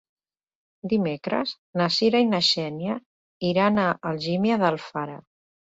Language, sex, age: Catalan, female, 60-69